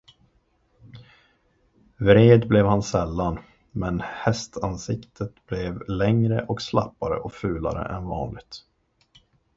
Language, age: Swedish, 30-39